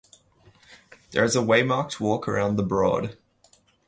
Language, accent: English, Australian English